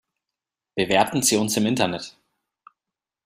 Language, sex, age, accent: German, male, 30-39, Deutschland Deutsch